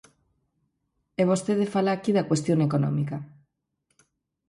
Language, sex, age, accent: Galician, female, 40-49, Normativo (estándar)